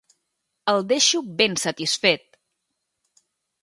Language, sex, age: Catalan, female, 30-39